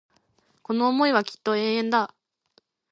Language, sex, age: Japanese, female, 19-29